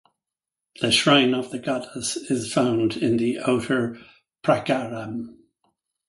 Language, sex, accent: English, male, Irish English